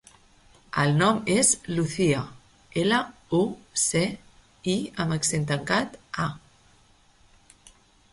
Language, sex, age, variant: Catalan, female, 30-39, Central